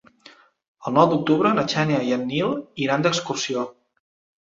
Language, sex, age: Catalan, male, 40-49